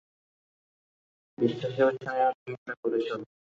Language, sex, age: Bengali, male, 19-29